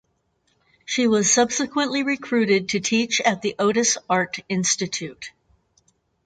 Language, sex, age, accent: English, female, 60-69, United States English